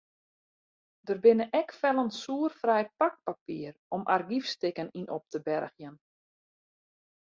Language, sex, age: Western Frisian, female, 40-49